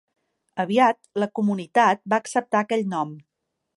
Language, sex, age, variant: Catalan, female, 50-59, Central